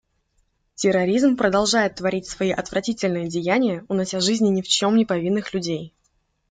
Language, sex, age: Russian, female, 19-29